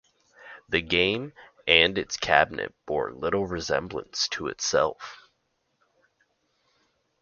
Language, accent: English, Canadian English